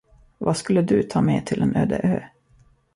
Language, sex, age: Swedish, male, 30-39